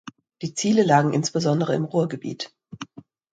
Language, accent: German, Deutschland Deutsch